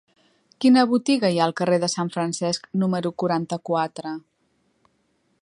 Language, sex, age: Catalan, female, 40-49